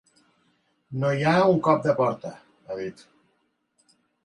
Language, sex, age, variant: Catalan, male, 40-49, Central